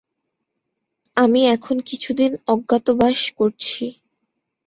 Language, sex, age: Bengali, female, 19-29